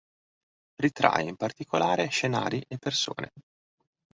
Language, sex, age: Italian, male, 40-49